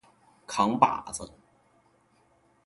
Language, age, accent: Chinese, 19-29, 出生地：吉林省